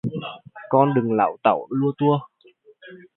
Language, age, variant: Vietnamese, 19-29, Hà Nội